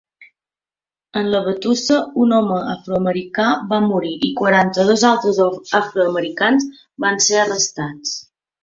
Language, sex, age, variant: Catalan, female, 30-39, Central